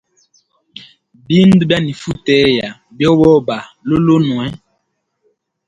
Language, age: Hemba, 30-39